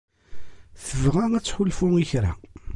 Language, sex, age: Kabyle, male, 30-39